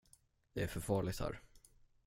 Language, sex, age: Swedish, male, under 19